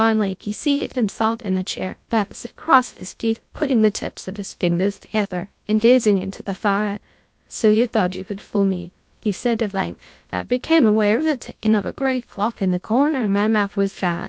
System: TTS, GlowTTS